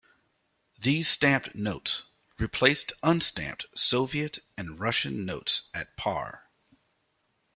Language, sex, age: English, male, 50-59